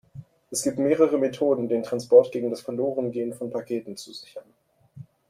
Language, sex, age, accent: German, male, 19-29, Deutschland Deutsch